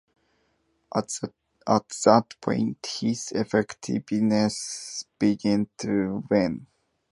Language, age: English, 19-29